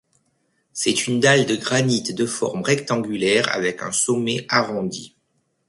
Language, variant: French, Français de métropole